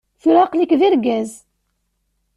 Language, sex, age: Kabyle, female, 19-29